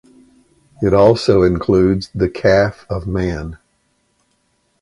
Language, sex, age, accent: English, male, 60-69, United States English